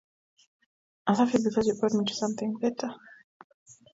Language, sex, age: English, female, 19-29